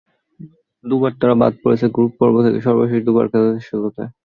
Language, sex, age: Bengali, male, 19-29